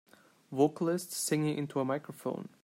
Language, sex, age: English, male, 30-39